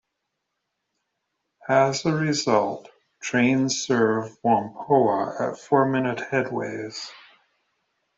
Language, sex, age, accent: English, male, 50-59, Canadian English